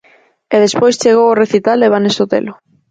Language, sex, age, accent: Galician, female, 19-29, Central (gheada)